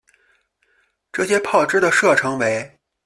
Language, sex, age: Chinese, male, 30-39